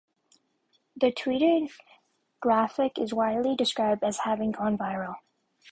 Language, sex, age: English, female, under 19